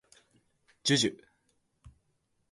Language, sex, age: Japanese, male, under 19